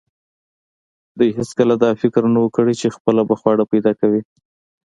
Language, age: Pashto, 30-39